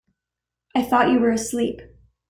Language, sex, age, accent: English, female, under 19, Canadian English